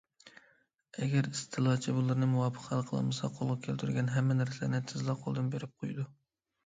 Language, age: Uyghur, 19-29